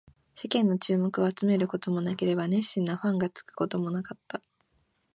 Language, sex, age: Japanese, female, 19-29